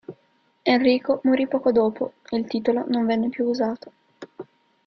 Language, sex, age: Italian, female, under 19